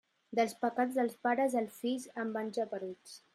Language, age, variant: Catalan, under 19, Central